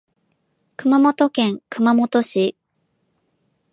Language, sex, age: Japanese, female, 19-29